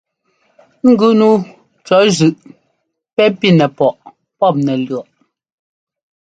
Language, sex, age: Ngomba, female, 30-39